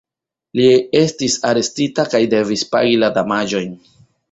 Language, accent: Esperanto, Internacia